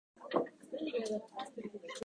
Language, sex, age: Japanese, female, 19-29